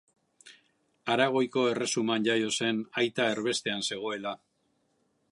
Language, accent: Basque, Mendebalekoa (Araba, Bizkaia, Gipuzkoako mendebaleko herri batzuk)